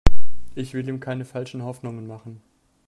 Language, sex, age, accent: German, male, 19-29, Deutschland Deutsch